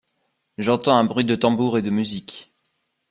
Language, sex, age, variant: French, male, 19-29, Français de métropole